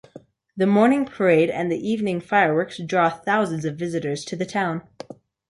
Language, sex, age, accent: English, male, under 19, United States English